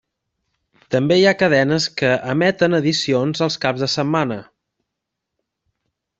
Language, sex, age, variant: Catalan, male, 30-39, Central